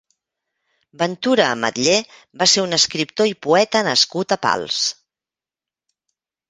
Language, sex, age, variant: Catalan, female, 50-59, Central